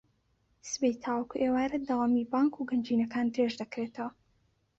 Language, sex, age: Central Kurdish, female, 19-29